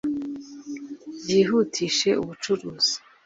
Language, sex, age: Kinyarwanda, female, 30-39